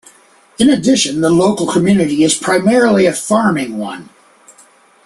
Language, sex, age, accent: English, male, 50-59, United States English